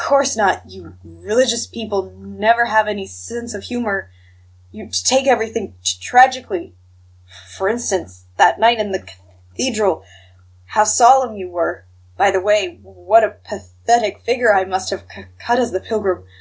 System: none